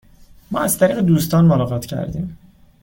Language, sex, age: Persian, male, 19-29